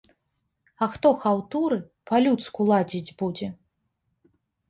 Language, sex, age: Belarusian, female, 30-39